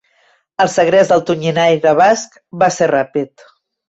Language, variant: Catalan, Central